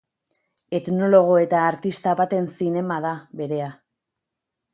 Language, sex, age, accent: Basque, female, 30-39, Mendebalekoa (Araba, Bizkaia, Gipuzkoako mendebaleko herri batzuk)